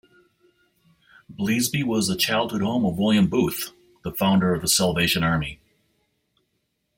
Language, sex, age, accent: English, male, 60-69, United States English